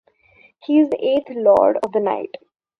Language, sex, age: English, female, under 19